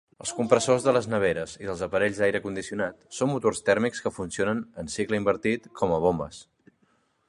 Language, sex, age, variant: Catalan, male, 30-39, Central